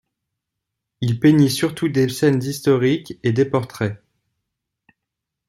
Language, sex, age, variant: French, male, 40-49, Français de métropole